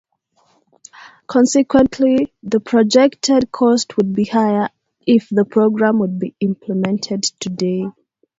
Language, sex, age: English, female, 19-29